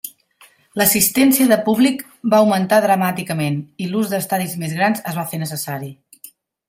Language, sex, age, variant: Catalan, female, 40-49, Central